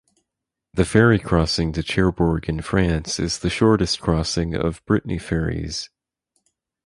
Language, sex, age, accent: English, male, 19-29, United States English